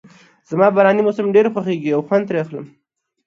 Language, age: Pashto, 19-29